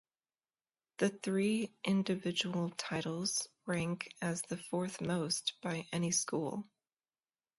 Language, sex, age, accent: English, female, 30-39, United States English